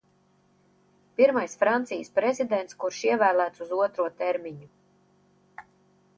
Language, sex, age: Latvian, female, 60-69